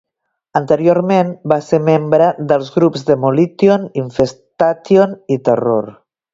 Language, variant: Catalan, Septentrional